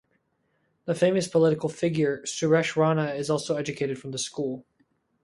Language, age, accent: English, under 19, United States English